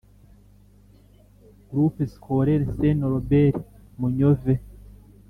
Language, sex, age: Kinyarwanda, male, 30-39